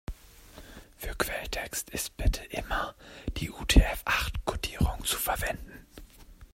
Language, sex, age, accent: German, male, 19-29, Deutschland Deutsch